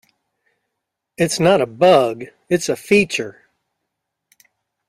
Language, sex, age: English, male, 50-59